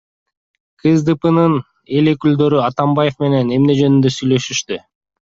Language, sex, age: Kyrgyz, male, 40-49